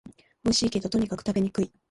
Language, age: Japanese, 19-29